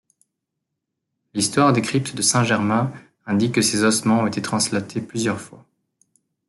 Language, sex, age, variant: French, male, 19-29, Français de métropole